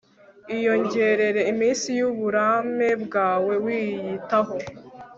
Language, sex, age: Kinyarwanda, female, under 19